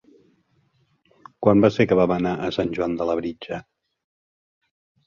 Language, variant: Catalan, Central